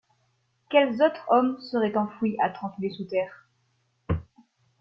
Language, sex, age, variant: French, female, 19-29, Français de métropole